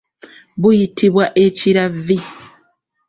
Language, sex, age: Ganda, female, 19-29